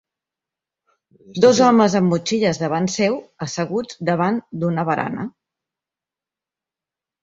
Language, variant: Catalan, Central